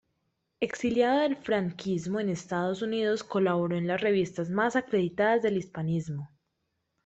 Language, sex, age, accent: Spanish, female, 19-29, Caribe: Cuba, Venezuela, Puerto Rico, República Dominicana, Panamá, Colombia caribeña, México caribeño, Costa del golfo de México